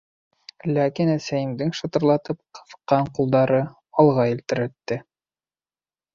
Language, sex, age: Bashkir, male, 19-29